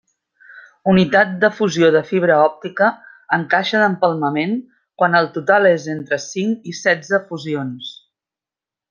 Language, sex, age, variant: Catalan, female, 50-59, Central